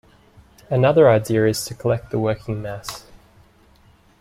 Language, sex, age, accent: English, male, 19-29, Australian English